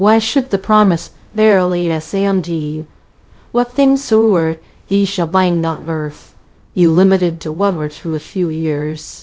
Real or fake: fake